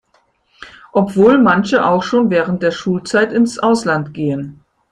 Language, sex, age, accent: German, female, 50-59, Deutschland Deutsch